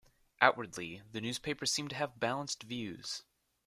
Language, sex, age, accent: English, male, under 19, United States English